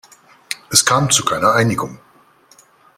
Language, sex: German, male